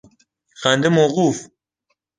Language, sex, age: Persian, male, under 19